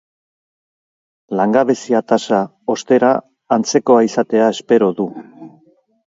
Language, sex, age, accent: Basque, male, 50-59, Erdialdekoa edo Nafarra (Gipuzkoa, Nafarroa)